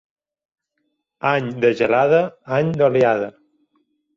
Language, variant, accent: Catalan, Balear, balear